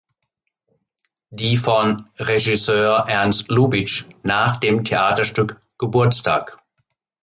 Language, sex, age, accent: German, male, 50-59, Deutschland Deutsch